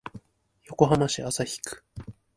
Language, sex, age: Japanese, male, under 19